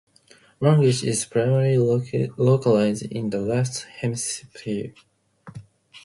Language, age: English, 19-29